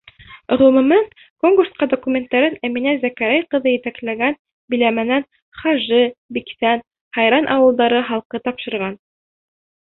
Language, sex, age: Bashkir, female, 19-29